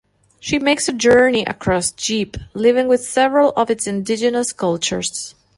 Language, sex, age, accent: English, female, 30-39, United States English